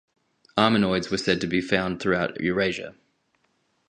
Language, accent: English, Australian English